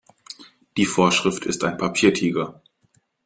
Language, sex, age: German, male, 19-29